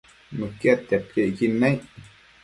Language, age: Matsés, 19-29